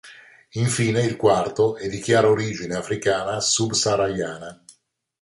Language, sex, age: Italian, male, 60-69